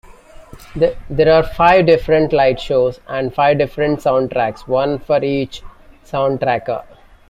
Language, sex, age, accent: English, male, 40-49, India and South Asia (India, Pakistan, Sri Lanka)